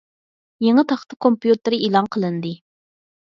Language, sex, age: Uyghur, female, 30-39